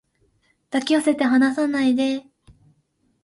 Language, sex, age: Japanese, female, 19-29